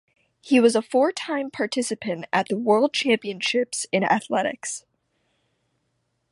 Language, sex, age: English, female, 19-29